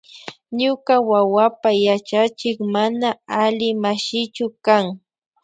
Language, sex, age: Loja Highland Quichua, female, 19-29